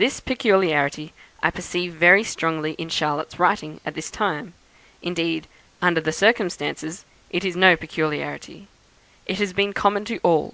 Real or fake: real